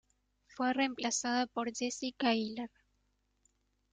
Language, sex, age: Spanish, female, 19-29